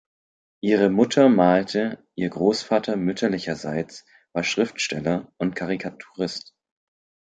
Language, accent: German, Deutschland Deutsch; Hochdeutsch